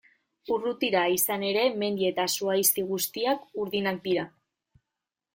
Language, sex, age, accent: Basque, female, 19-29, Mendebalekoa (Araba, Bizkaia, Gipuzkoako mendebaleko herri batzuk)